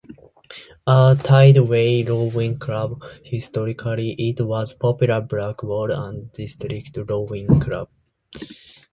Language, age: English, 19-29